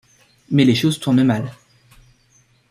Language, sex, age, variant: French, male, 19-29, Français de métropole